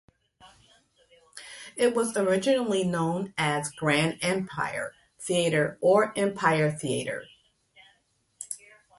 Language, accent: English, United States English